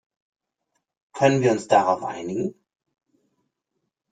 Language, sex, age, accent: German, male, 50-59, Deutschland Deutsch